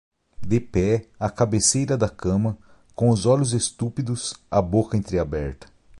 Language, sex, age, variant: Portuguese, male, 30-39, Portuguese (Brasil)